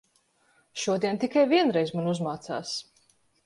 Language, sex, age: Latvian, female, 19-29